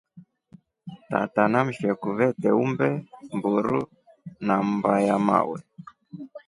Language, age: Rombo, 19-29